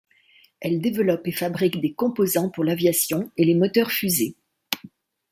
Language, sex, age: French, female, 60-69